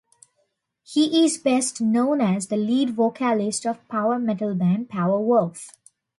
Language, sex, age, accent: English, female, under 19, United States English